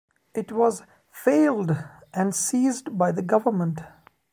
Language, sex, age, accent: English, male, 19-29, India and South Asia (India, Pakistan, Sri Lanka)